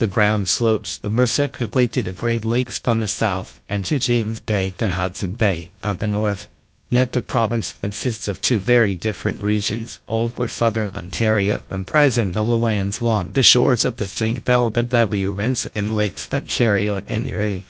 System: TTS, GlowTTS